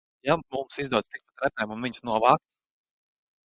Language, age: Latvian, 30-39